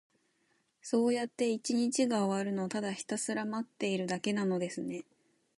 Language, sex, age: Japanese, female, 19-29